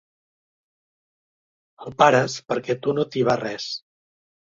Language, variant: Catalan, Central